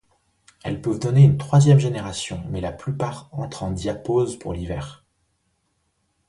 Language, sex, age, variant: French, male, 40-49, Français de métropole